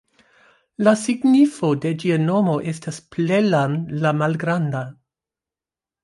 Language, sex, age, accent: Esperanto, female, 50-59, Internacia